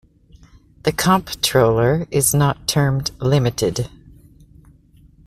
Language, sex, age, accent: English, female, 50-59, United States English